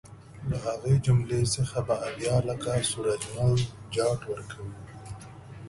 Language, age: Pashto, 30-39